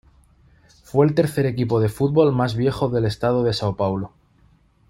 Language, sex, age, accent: Spanish, male, 30-39, España: Norte peninsular (Asturias, Castilla y León, Cantabria, País Vasco, Navarra, Aragón, La Rioja, Guadalajara, Cuenca)